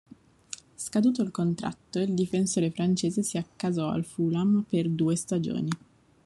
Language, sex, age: Italian, female, 30-39